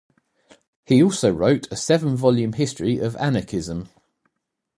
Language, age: English, 40-49